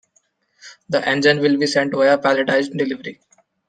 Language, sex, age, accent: English, male, 19-29, India and South Asia (India, Pakistan, Sri Lanka)